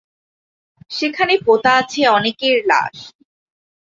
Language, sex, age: Bengali, female, 19-29